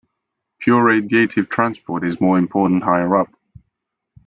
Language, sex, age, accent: English, male, 19-29, England English